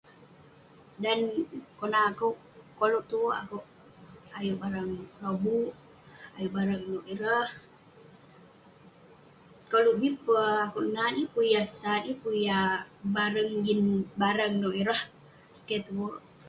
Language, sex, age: Western Penan, female, under 19